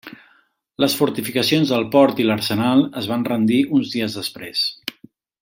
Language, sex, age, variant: Catalan, male, 50-59, Central